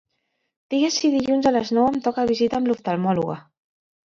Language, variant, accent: Catalan, Central, central